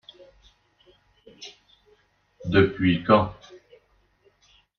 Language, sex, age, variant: French, male, 60-69, Français de métropole